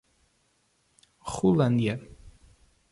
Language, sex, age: Portuguese, male, 19-29